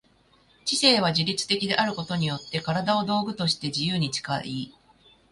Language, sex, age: Japanese, female, 40-49